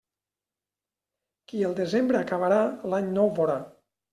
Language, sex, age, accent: Catalan, male, 50-59, valencià